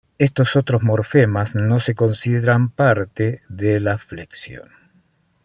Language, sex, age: Spanish, male, 50-59